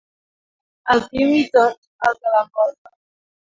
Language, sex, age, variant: Catalan, female, 19-29, Central